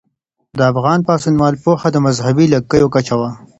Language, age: Pashto, 19-29